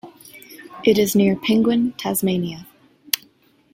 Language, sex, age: English, female, 19-29